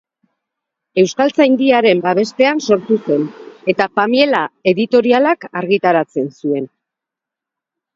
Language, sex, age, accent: Basque, female, 50-59, Mendebalekoa (Araba, Bizkaia, Gipuzkoako mendebaleko herri batzuk)